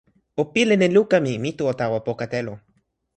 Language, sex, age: Toki Pona, male, 19-29